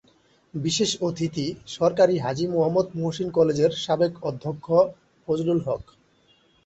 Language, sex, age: Bengali, male, 19-29